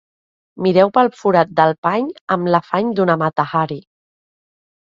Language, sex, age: Catalan, female, 30-39